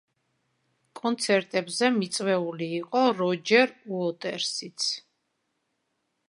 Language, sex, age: Georgian, female, 50-59